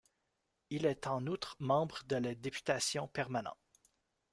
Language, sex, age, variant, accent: French, male, 30-39, Français d'Amérique du Nord, Français du Canada